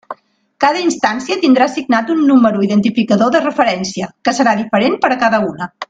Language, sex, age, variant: Catalan, female, 40-49, Nord-Occidental